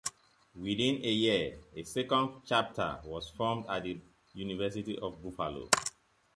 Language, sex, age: English, male, 40-49